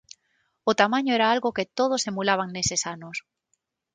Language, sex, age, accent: Galician, female, 40-49, Normativo (estándar); Neofalante